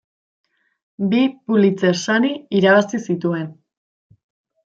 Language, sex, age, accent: Basque, female, 19-29, Mendebalekoa (Araba, Bizkaia, Gipuzkoako mendebaleko herri batzuk)